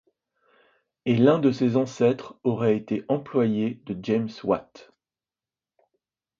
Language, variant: French, Français de métropole